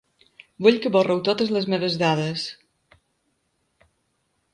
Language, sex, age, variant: Catalan, female, 50-59, Balear